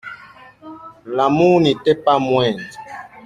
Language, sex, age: French, female, 30-39